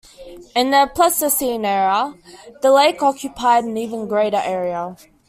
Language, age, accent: English, under 19, Australian English